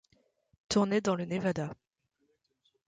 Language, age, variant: French, 30-39, Français de métropole